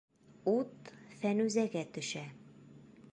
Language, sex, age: Bashkir, female, 30-39